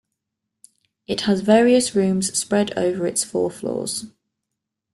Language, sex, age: English, female, 30-39